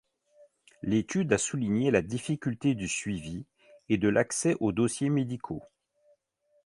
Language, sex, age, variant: French, male, 50-59, Français de métropole